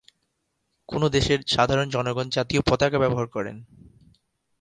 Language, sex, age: Bengali, male, 19-29